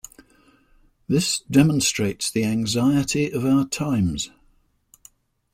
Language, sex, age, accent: English, male, 70-79, England English